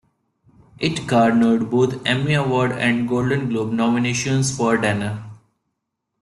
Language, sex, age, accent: English, male, 19-29, India and South Asia (India, Pakistan, Sri Lanka)